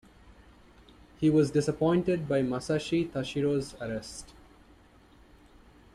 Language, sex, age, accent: English, male, 19-29, India and South Asia (India, Pakistan, Sri Lanka)